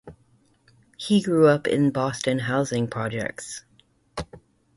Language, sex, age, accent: English, female, 50-59, United States English